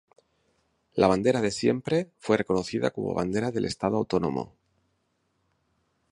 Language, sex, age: Spanish, male, 50-59